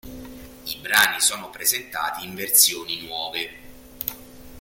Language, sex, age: Italian, male, 40-49